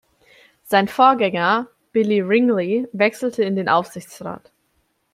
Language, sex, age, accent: German, female, under 19, Deutschland Deutsch